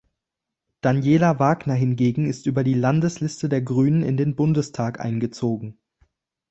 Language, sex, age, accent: German, male, under 19, Deutschland Deutsch